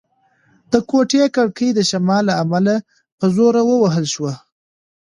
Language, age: Pashto, 30-39